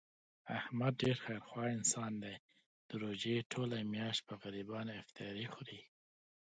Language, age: Pashto, 30-39